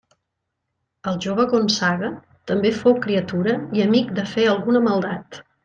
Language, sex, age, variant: Catalan, female, 50-59, Central